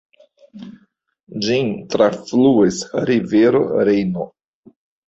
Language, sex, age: Esperanto, male, 50-59